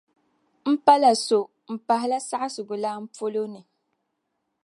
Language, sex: Dagbani, female